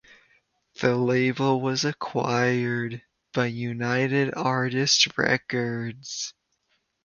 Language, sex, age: English, male, 19-29